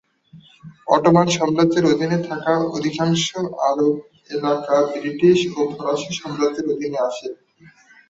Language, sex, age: Bengali, male, 19-29